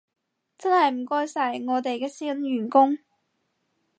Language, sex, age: Cantonese, female, 19-29